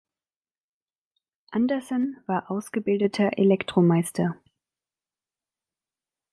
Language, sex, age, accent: German, female, 19-29, Deutschland Deutsch